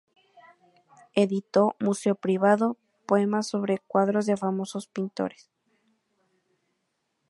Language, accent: Spanish, México